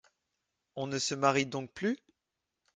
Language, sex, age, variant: French, male, 30-39, Français de métropole